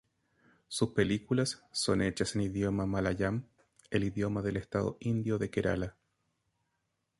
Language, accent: Spanish, Chileno: Chile, Cuyo